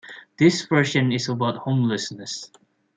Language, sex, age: English, male, 19-29